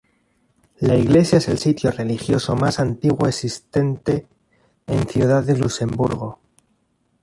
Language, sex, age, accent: Spanish, male, 19-29, España: Centro-Sur peninsular (Madrid, Toledo, Castilla-La Mancha)